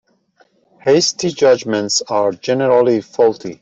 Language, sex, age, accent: English, male, 50-59, Australian English